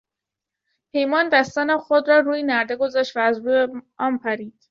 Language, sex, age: Persian, female, under 19